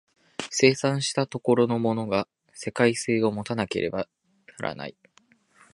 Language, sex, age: Japanese, male, 19-29